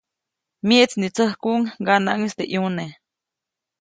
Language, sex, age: Copainalá Zoque, female, 19-29